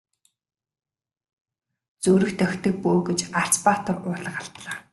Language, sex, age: Mongolian, female, 19-29